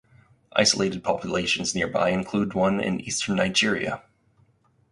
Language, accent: English, United States English